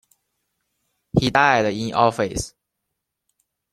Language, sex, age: English, male, 19-29